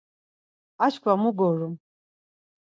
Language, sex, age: Laz, female, 40-49